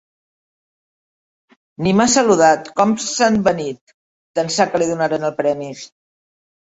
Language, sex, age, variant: Catalan, female, 50-59, Central